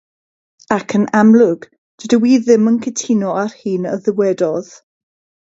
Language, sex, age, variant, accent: Welsh, female, 40-49, South-Western Welsh, Y Deyrnas Unedig Cymraeg